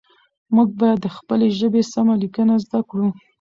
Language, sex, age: Pashto, female, 19-29